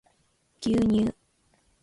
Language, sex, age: Japanese, female, 19-29